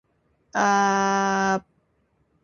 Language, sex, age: Indonesian, female, 19-29